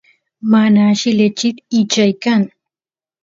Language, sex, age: Santiago del Estero Quichua, female, 30-39